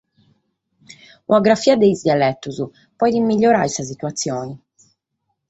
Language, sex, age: Sardinian, female, 30-39